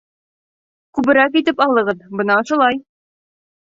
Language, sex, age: Bashkir, female, 19-29